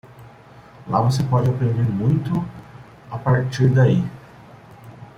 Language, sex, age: Portuguese, male, 19-29